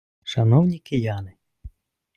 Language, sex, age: Ukrainian, male, 30-39